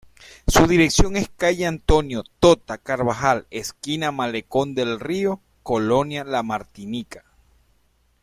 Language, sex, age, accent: Spanish, male, 40-49, Caribe: Cuba, Venezuela, Puerto Rico, República Dominicana, Panamá, Colombia caribeña, México caribeño, Costa del golfo de México